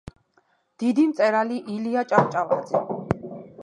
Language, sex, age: Georgian, female, 30-39